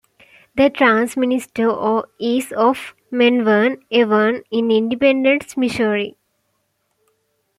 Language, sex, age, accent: English, female, 19-29, United States English